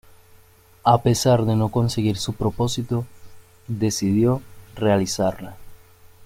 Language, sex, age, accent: Spanish, male, under 19, Caribe: Cuba, Venezuela, Puerto Rico, República Dominicana, Panamá, Colombia caribeña, México caribeño, Costa del golfo de México